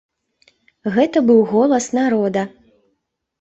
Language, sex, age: Belarusian, female, 19-29